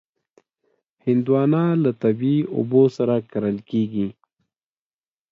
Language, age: Pashto, 19-29